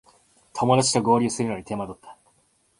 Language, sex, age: Japanese, male, 19-29